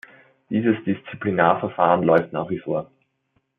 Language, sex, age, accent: German, male, 19-29, Österreichisches Deutsch